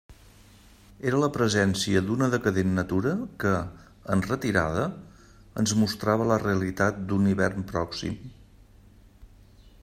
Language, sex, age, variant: Catalan, male, 50-59, Central